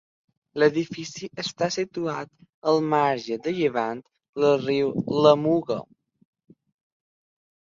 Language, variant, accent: Catalan, Balear, balear